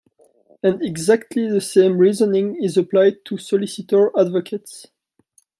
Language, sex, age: English, male, 19-29